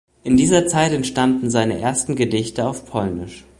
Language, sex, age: German, male, 19-29